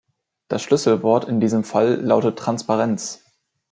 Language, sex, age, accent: German, male, under 19, Deutschland Deutsch